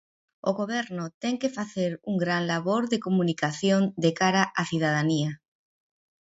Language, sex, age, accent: Galician, female, 40-49, Central (gheada)